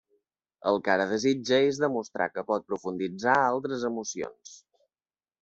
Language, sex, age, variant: Catalan, male, under 19, Central